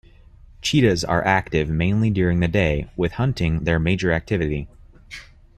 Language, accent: English, United States English